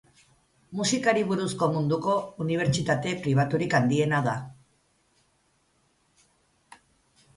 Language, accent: Basque, Erdialdekoa edo Nafarra (Gipuzkoa, Nafarroa)